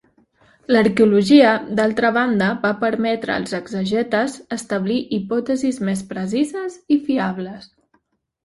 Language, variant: Catalan, Central